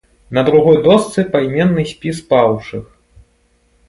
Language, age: Belarusian, 19-29